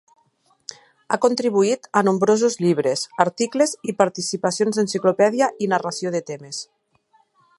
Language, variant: Catalan, Septentrional